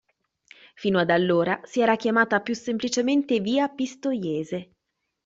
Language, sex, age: Italian, female, 30-39